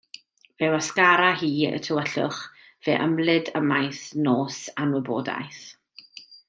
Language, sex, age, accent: Welsh, female, 30-39, Y Deyrnas Unedig Cymraeg